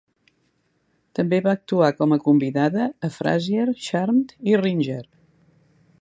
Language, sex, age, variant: Catalan, female, 60-69, Central